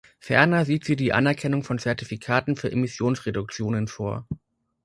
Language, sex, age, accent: German, male, 30-39, Deutschland Deutsch